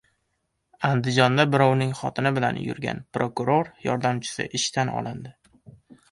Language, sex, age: Uzbek, male, under 19